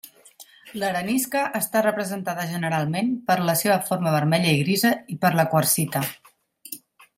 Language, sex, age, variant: Catalan, female, 40-49, Central